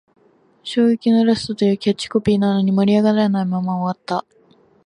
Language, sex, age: Japanese, female, under 19